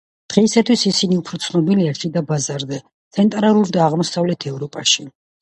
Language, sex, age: Georgian, female, 50-59